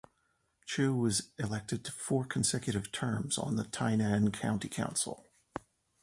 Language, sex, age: English, male, 40-49